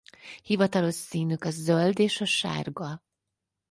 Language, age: Hungarian, 50-59